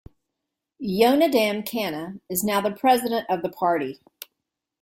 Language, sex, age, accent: English, female, 60-69, United States English